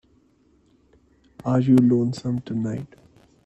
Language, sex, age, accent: English, male, 19-29, India and South Asia (India, Pakistan, Sri Lanka)